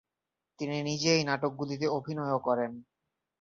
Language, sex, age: Bengali, male, 19-29